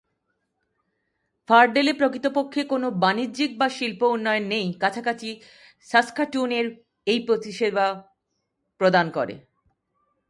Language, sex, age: Bengali, female, 40-49